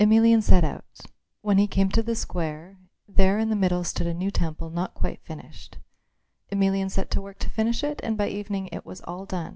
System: none